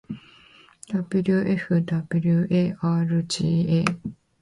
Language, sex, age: Japanese, female, 19-29